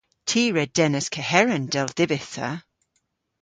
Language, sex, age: Cornish, female, 40-49